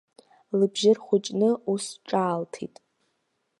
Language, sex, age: Abkhazian, female, 19-29